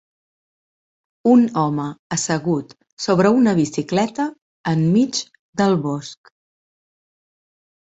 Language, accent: Catalan, gironí